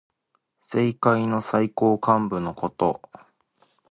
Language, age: Japanese, 19-29